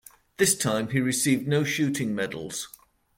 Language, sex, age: English, male, 50-59